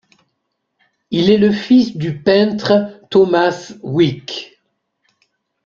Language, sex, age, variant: French, male, 50-59, Français de métropole